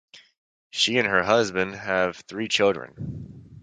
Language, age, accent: English, 19-29, United States English